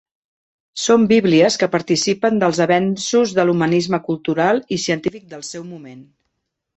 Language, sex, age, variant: Catalan, female, 50-59, Central